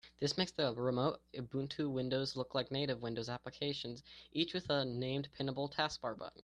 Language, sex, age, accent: English, male, 19-29, United States English